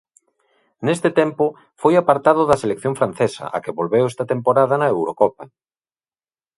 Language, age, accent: Galician, 40-49, Normativo (estándar)